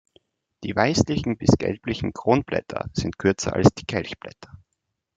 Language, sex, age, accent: German, male, 19-29, Österreichisches Deutsch